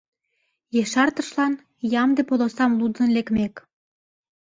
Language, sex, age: Mari, female, under 19